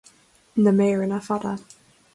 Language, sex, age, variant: Irish, female, 19-29, Gaeilge na Mumhan